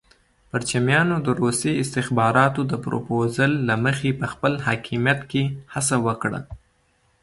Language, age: Pashto, 19-29